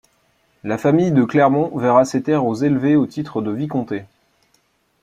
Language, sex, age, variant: French, male, 19-29, Français de métropole